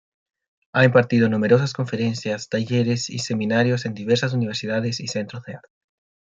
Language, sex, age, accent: Spanish, male, 19-29, Chileno: Chile, Cuyo